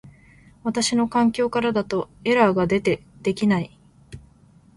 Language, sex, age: Japanese, female, 19-29